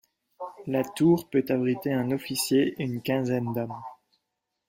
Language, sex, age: French, male, 19-29